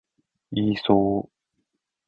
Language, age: Japanese, 19-29